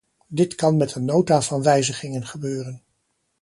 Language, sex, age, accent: Dutch, male, 50-59, Nederlands Nederlands